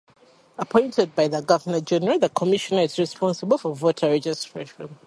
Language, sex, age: English, female, 19-29